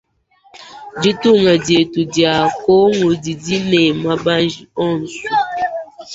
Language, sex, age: Luba-Lulua, female, 19-29